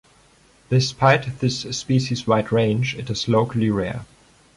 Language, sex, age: English, male, 19-29